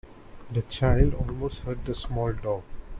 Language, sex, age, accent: English, male, 30-39, India and South Asia (India, Pakistan, Sri Lanka)